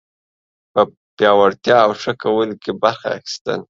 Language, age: Pashto, under 19